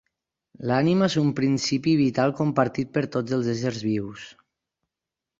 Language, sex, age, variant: Catalan, male, 30-39, Nord-Occidental